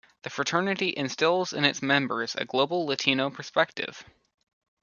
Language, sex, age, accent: English, male, under 19, United States English